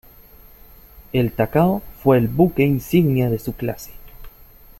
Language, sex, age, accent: Spanish, male, 19-29, América central